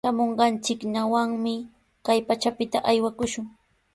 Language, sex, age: Sihuas Ancash Quechua, female, 19-29